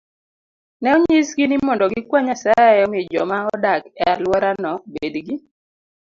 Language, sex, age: Luo (Kenya and Tanzania), female, 30-39